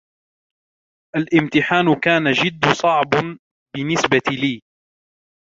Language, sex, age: Arabic, male, 19-29